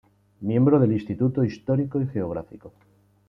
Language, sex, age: Spanish, male, 40-49